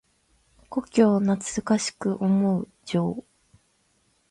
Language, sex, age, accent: Japanese, female, 19-29, 標準